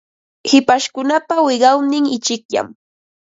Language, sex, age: Ambo-Pasco Quechua, female, 30-39